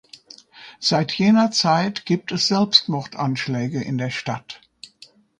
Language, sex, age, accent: German, female, 70-79, Deutschland Deutsch